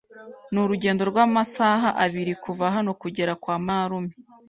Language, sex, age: Kinyarwanda, female, 19-29